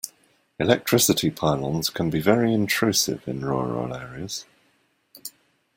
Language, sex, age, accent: English, male, 60-69, England English